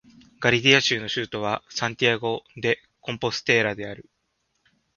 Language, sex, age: Japanese, male, 19-29